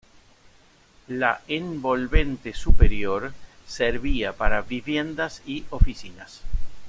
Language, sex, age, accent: Spanish, male, 60-69, Rioplatense: Argentina, Uruguay, este de Bolivia, Paraguay